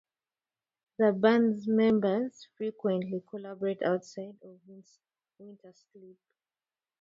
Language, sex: English, female